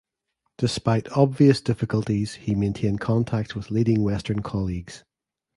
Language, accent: English, Northern Irish